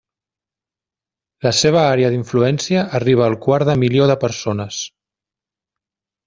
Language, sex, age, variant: Catalan, female, 30-39, Central